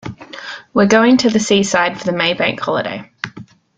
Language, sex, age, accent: English, female, 30-39, Australian English